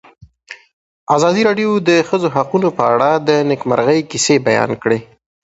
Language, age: Pashto, 19-29